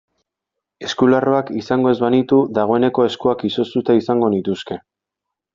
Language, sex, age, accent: Basque, male, 19-29, Erdialdekoa edo Nafarra (Gipuzkoa, Nafarroa)